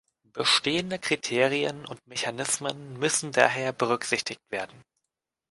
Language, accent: German, Deutschland Deutsch